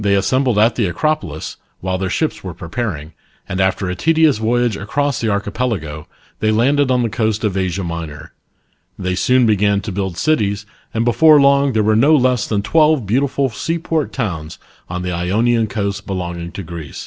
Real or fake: real